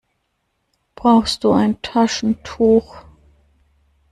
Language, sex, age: German, female, 40-49